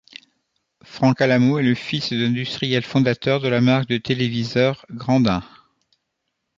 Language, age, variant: French, 60-69, Français de métropole